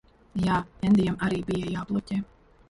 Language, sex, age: Latvian, female, 30-39